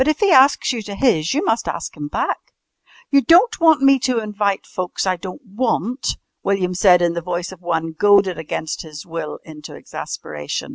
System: none